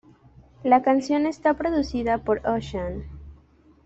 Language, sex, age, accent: Spanish, female, 19-29, México